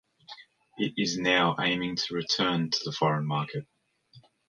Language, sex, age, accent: English, male, 19-29, Australian English